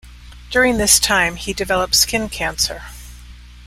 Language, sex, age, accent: English, female, 60-69, United States English